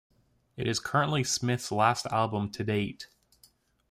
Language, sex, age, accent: English, male, 19-29, United States English